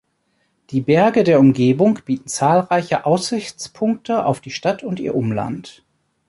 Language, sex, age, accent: German, male, 40-49, Deutschland Deutsch